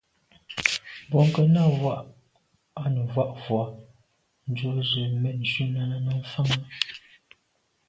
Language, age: Medumba, 30-39